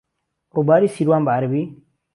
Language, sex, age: Central Kurdish, male, 19-29